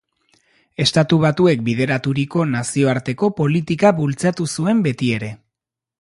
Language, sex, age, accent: Basque, male, 30-39, Erdialdekoa edo Nafarra (Gipuzkoa, Nafarroa)